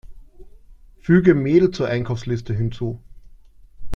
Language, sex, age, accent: German, male, 30-39, Österreichisches Deutsch